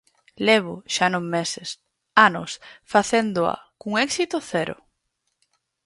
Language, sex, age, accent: Galician, female, 19-29, Normativo (estándar)